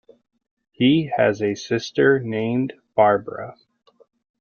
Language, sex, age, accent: English, male, 30-39, United States English